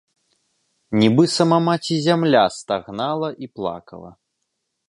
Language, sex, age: Belarusian, male, 19-29